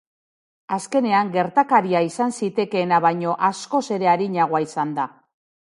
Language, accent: Basque, Mendebalekoa (Araba, Bizkaia, Gipuzkoako mendebaleko herri batzuk)